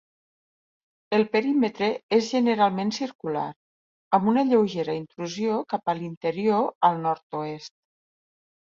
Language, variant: Catalan, Septentrional